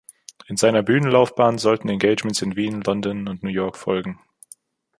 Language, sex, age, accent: German, male, 19-29, Deutschland Deutsch